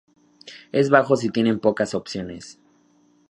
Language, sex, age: Spanish, male, 19-29